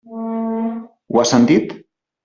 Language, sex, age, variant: Catalan, male, 40-49, Central